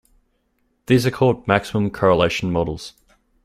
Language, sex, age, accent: English, male, 19-29, Australian English